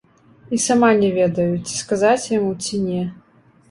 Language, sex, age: Belarusian, female, 30-39